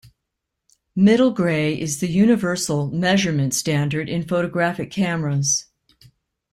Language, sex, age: English, female, 60-69